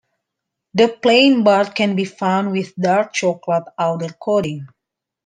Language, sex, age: English, female, 30-39